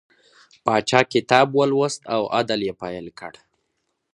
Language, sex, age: Pashto, male, under 19